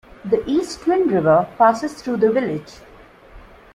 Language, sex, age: English, female, 30-39